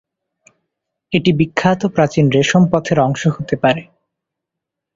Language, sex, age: Bengali, male, 19-29